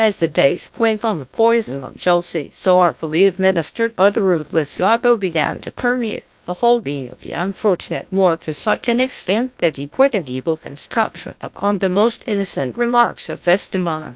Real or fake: fake